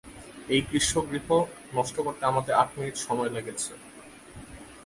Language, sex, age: Bengali, male, 19-29